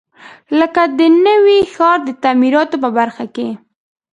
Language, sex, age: Pashto, female, under 19